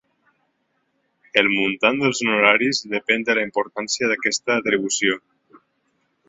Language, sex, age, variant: Catalan, male, 19-29, Nord-Occidental